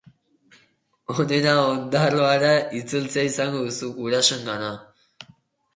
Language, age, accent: Basque, under 19, Erdialdekoa edo Nafarra (Gipuzkoa, Nafarroa)